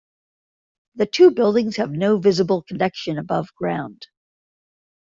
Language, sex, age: English, female, 50-59